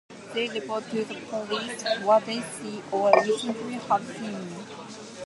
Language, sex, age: English, female, 19-29